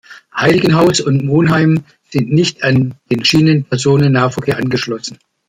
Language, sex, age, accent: German, male, 60-69, Deutschland Deutsch